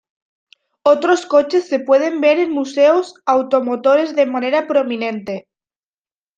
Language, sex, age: Spanish, female, 19-29